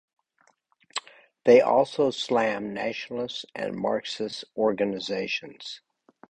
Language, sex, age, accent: English, male, 70-79, United States English